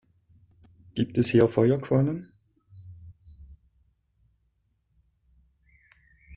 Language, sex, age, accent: German, male, 30-39, Schweizerdeutsch